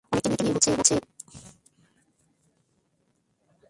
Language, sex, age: Bengali, female, 19-29